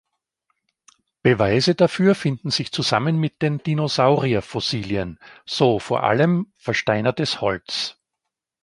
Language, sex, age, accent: German, male, 50-59, Österreichisches Deutsch